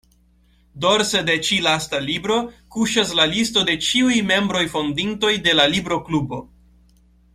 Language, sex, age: Esperanto, male, 19-29